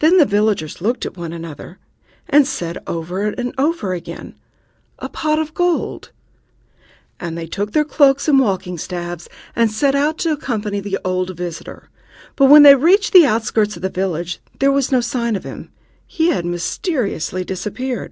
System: none